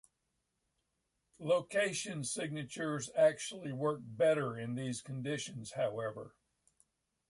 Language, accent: English, United States English